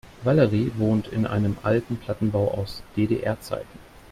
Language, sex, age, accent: German, male, 30-39, Deutschland Deutsch